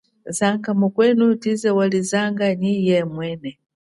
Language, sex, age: Chokwe, female, 40-49